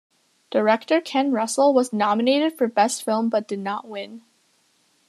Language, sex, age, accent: English, female, under 19, United States English